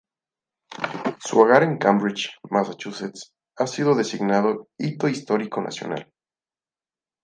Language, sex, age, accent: Spanish, male, 19-29, México